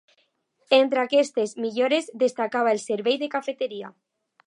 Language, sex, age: Catalan, female, under 19